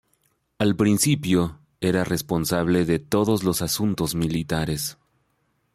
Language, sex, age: Spanish, male, 40-49